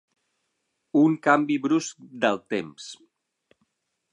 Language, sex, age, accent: Catalan, male, 50-59, balear; central